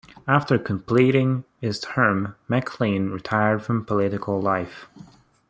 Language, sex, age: English, male, 19-29